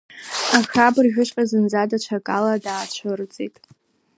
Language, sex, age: Abkhazian, female, under 19